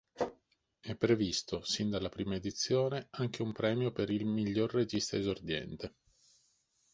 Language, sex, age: Italian, male, 40-49